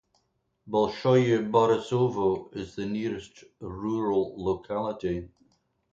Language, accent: English, Scottish English